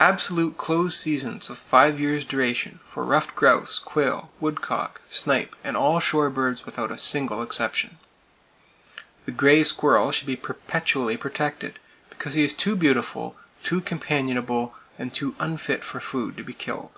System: none